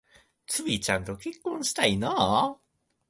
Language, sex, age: Japanese, male, 19-29